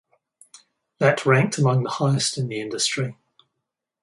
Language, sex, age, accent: English, male, 60-69, Australian English